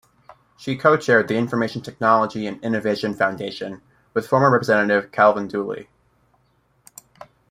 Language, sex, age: English, male, 19-29